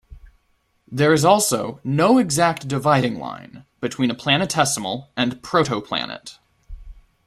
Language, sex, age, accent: English, male, 19-29, United States English